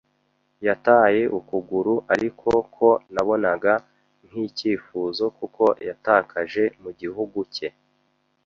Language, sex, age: Kinyarwanda, male, 19-29